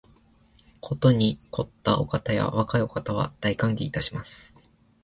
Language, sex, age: Japanese, male, under 19